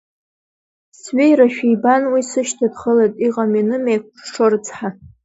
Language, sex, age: Abkhazian, female, 30-39